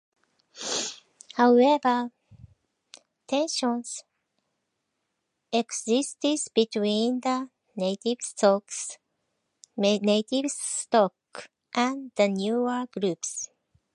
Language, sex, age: English, female, 50-59